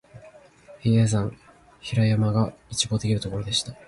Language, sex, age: Japanese, male, 19-29